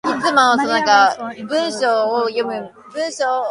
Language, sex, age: English, female, 19-29